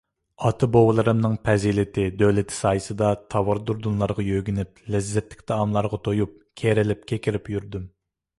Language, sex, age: Uyghur, male, 19-29